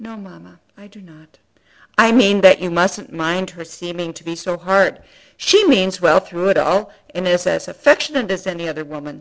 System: none